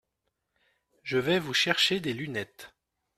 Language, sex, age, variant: French, male, 40-49, Français de métropole